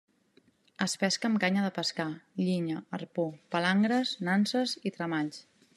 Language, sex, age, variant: Catalan, female, 30-39, Central